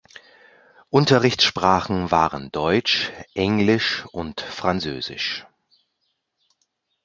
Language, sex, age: German, male, 40-49